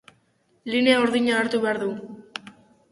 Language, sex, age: Basque, female, under 19